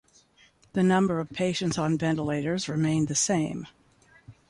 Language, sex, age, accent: English, female, 70-79, United States English